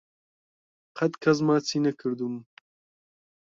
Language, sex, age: Central Kurdish, male, 19-29